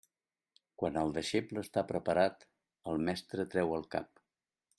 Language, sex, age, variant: Catalan, male, 60-69, Central